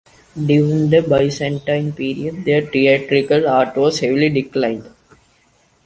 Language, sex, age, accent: English, male, under 19, India and South Asia (India, Pakistan, Sri Lanka)